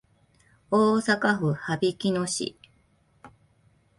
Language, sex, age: Japanese, female, 50-59